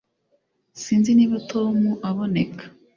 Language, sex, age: Kinyarwanda, female, 19-29